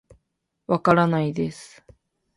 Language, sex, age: Japanese, female, 19-29